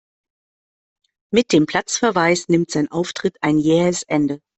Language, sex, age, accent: German, female, 50-59, Deutschland Deutsch